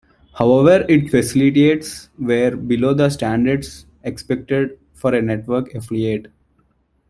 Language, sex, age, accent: English, male, 19-29, India and South Asia (India, Pakistan, Sri Lanka)